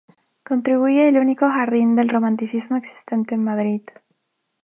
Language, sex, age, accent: Spanish, female, 19-29, Andino-Pacífico: Colombia, Perú, Ecuador, oeste de Bolivia y Venezuela andina